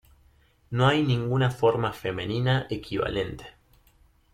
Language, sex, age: Spanish, male, 19-29